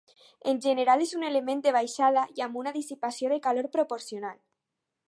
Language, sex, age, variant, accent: Catalan, female, under 19, Alacantí, valencià